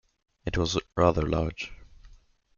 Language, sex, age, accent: English, male, 19-29, United States English